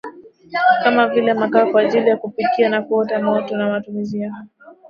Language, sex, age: Swahili, female, 19-29